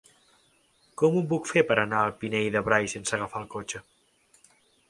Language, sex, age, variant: Catalan, male, 19-29, Central